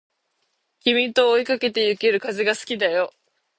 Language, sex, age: Japanese, female, 19-29